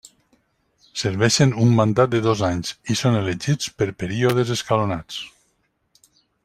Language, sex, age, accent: Catalan, male, 50-59, valencià